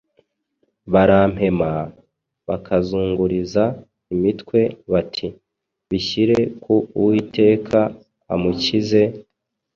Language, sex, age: Kinyarwanda, male, 19-29